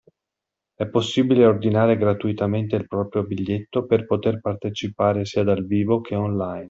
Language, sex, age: Italian, male, 40-49